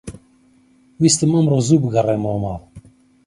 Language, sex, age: Central Kurdish, male, 30-39